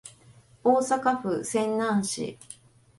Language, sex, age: Japanese, female, 50-59